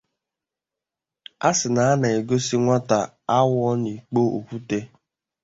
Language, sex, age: Igbo, male, 19-29